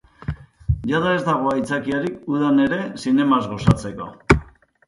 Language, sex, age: Basque, male, 50-59